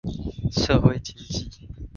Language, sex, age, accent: Chinese, male, 19-29, 出生地：桃園市